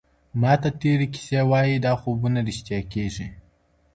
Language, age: Pashto, under 19